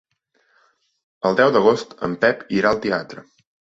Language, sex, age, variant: Catalan, male, 19-29, Central